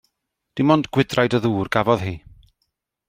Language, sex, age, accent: Welsh, male, 40-49, Y Deyrnas Unedig Cymraeg